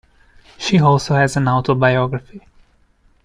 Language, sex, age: English, male, 30-39